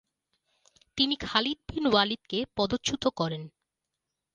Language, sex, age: Bengali, female, 19-29